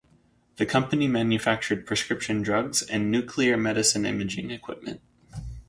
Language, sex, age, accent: English, male, 30-39, United States English